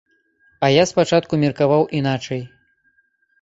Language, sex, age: Belarusian, male, 19-29